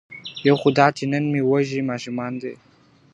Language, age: Pashto, 19-29